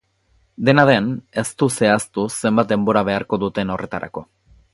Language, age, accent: Basque, 19-29, Erdialdekoa edo Nafarra (Gipuzkoa, Nafarroa)